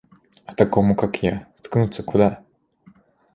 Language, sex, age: Russian, male, 19-29